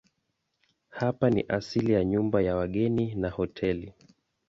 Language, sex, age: Swahili, male, 19-29